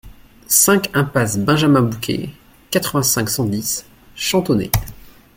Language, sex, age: French, male, 19-29